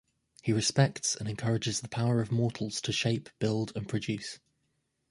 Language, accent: English, England English